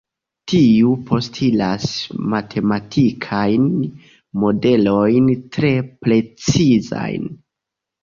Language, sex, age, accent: Esperanto, male, 19-29, Internacia